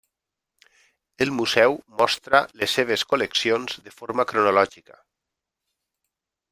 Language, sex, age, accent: Catalan, male, 40-49, valencià